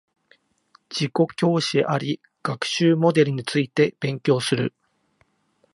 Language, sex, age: Japanese, male, 50-59